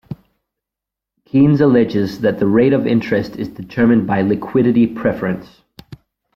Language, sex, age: English, male, 19-29